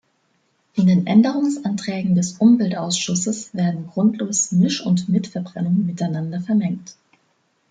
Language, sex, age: German, female, 19-29